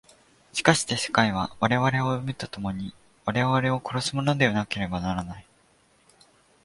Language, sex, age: Japanese, male, 19-29